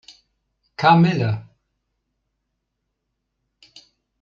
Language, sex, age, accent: German, male, 19-29, Deutschland Deutsch